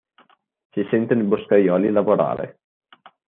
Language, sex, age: Italian, male, under 19